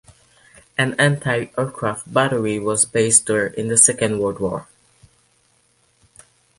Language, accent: English, United States English